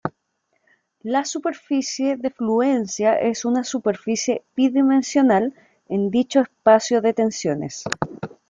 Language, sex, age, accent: Spanish, female, 30-39, Chileno: Chile, Cuyo